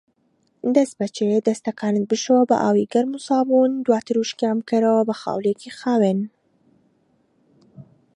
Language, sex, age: Central Kurdish, female, 19-29